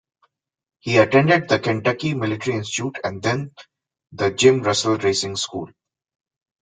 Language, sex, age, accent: English, male, 30-39, India and South Asia (India, Pakistan, Sri Lanka)